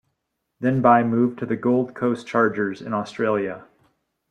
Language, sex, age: English, male, 30-39